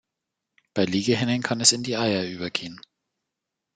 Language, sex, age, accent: German, male, 19-29, Deutschland Deutsch